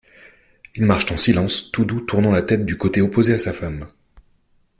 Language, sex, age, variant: French, male, 19-29, Français de métropole